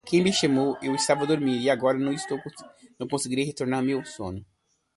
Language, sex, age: Portuguese, male, 50-59